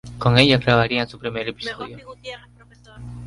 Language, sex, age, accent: Spanish, male, 19-29, Andino-Pacífico: Colombia, Perú, Ecuador, oeste de Bolivia y Venezuela andina